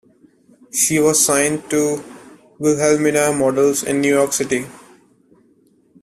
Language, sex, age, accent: English, male, 19-29, India and South Asia (India, Pakistan, Sri Lanka)